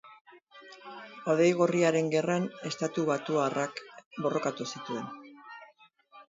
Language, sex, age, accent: Basque, female, 60-69, Erdialdekoa edo Nafarra (Gipuzkoa, Nafarroa)